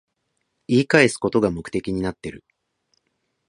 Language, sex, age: Japanese, male, 30-39